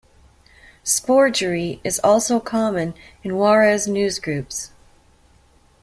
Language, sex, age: English, female, 50-59